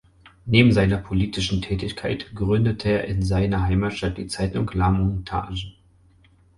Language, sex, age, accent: German, male, 30-39, Deutschland Deutsch